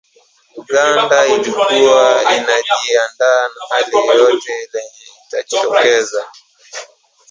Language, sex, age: Swahili, male, 19-29